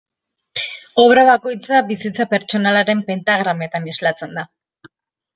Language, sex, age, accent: Basque, female, 19-29, Erdialdekoa edo Nafarra (Gipuzkoa, Nafarroa)